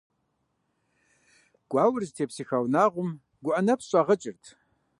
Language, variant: Kabardian, Адыгэбзэ (Къэбэрдей, Кирил, псоми зэдай)